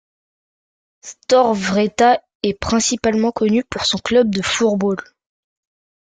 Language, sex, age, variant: French, male, under 19, Français de métropole